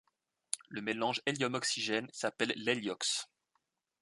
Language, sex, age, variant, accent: French, male, 19-29, Français d'Europe, Français de Suisse